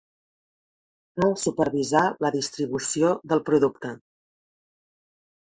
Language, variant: Catalan, Central